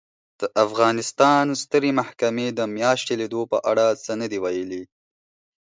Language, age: Pashto, 19-29